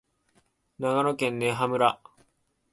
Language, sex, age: Japanese, male, 19-29